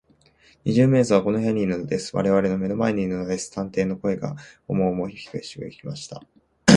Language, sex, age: Japanese, male, 19-29